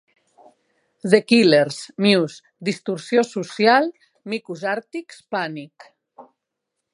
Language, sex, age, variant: Catalan, female, 50-59, Central